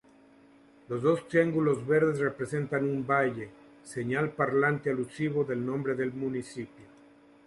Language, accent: Spanish, México